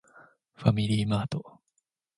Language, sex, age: Japanese, male, 19-29